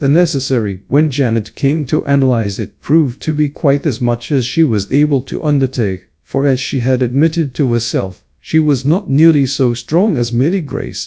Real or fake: fake